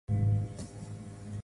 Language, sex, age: Kelabit, female, 70-79